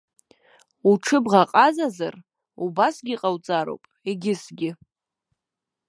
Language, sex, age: Abkhazian, female, under 19